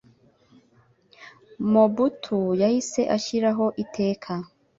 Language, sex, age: Kinyarwanda, male, 30-39